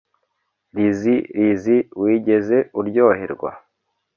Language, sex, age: Kinyarwanda, male, 30-39